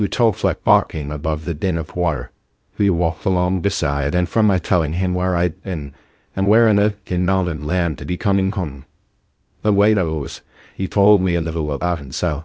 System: TTS, VITS